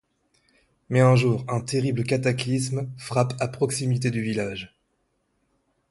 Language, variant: French, Français de métropole